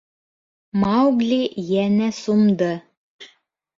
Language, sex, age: Bashkir, female, 19-29